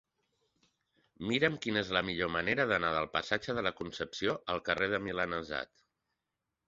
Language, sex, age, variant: Catalan, male, 30-39, Central